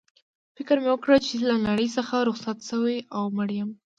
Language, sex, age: Pashto, female, under 19